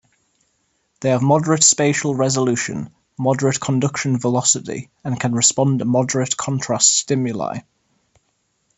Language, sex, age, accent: English, male, 19-29, England English